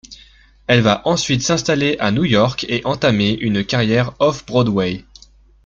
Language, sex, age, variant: French, male, 19-29, Français de métropole